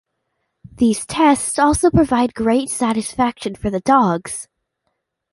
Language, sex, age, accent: English, female, under 19, United States English